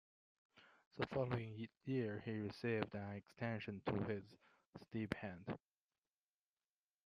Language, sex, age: English, male, 30-39